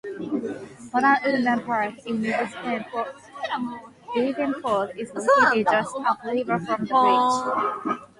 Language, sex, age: English, female, 19-29